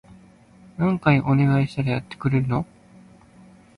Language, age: Japanese, 19-29